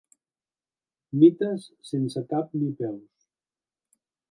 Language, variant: Catalan, Central